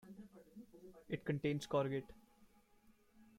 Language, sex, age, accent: English, male, 19-29, India and South Asia (India, Pakistan, Sri Lanka)